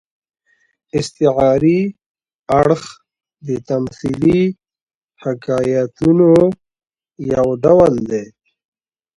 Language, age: Pashto, 19-29